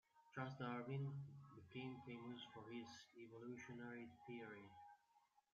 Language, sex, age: English, male, 40-49